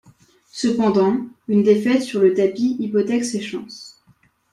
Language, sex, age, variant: French, male, under 19, Français de métropole